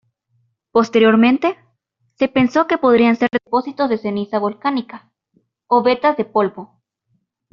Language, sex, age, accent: Spanish, female, under 19, América central